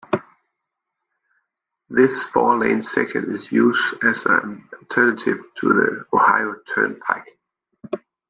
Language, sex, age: English, male, 40-49